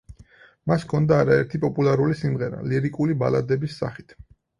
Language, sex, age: Georgian, male, 30-39